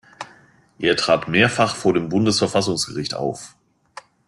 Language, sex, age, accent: German, male, 40-49, Deutschland Deutsch